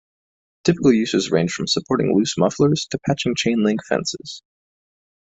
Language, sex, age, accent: English, male, 19-29, United States English